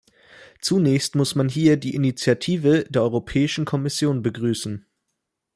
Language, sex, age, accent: German, male, under 19, Deutschland Deutsch